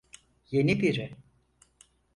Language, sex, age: Turkish, female, 80-89